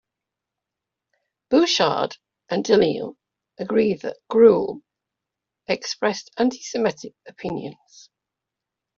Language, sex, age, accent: English, female, 60-69, England English